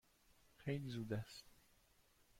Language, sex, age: Persian, male, 40-49